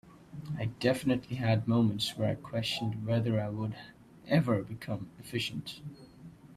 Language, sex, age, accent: English, male, 19-29, India and South Asia (India, Pakistan, Sri Lanka)